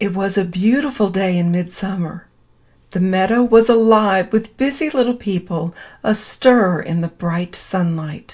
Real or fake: real